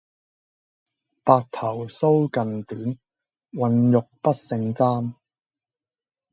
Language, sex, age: Cantonese, male, under 19